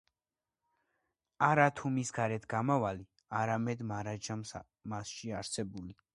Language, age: Georgian, under 19